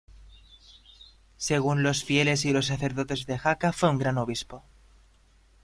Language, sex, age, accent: Spanish, male, 19-29, España: Centro-Sur peninsular (Madrid, Toledo, Castilla-La Mancha)